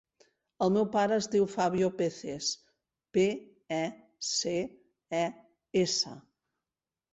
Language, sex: Catalan, female